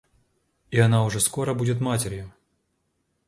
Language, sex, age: Russian, male, 40-49